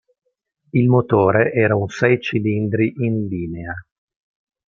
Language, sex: Italian, male